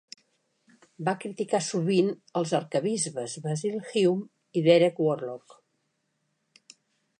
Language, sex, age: Catalan, female, 60-69